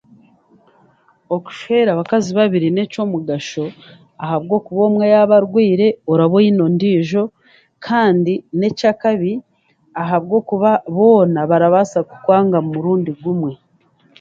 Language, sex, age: Chiga, female, 40-49